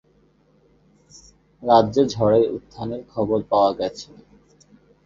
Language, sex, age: Bengali, male, 19-29